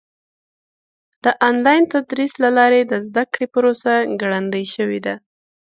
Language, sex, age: Pashto, female, 30-39